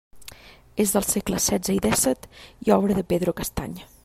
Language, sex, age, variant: Catalan, female, 30-39, Central